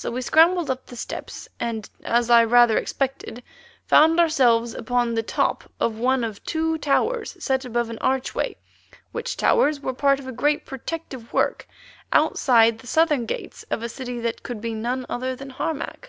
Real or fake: real